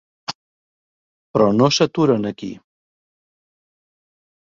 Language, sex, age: Catalan, male, 50-59